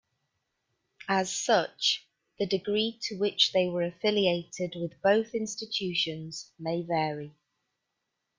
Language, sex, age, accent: English, female, 40-49, England English